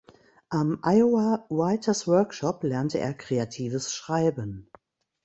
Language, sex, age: German, female, 60-69